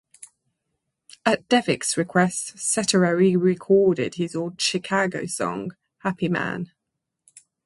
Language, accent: English, England English